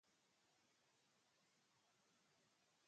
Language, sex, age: Spanish, male, under 19